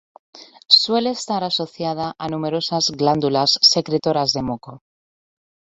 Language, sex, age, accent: Spanish, female, 30-39, España: Centro-Sur peninsular (Madrid, Toledo, Castilla-La Mancha)